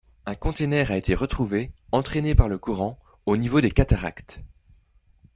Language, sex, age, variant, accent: French, male, 19-29, Français d'Europe, Français de Belgique